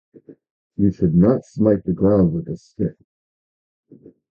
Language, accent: English, United States English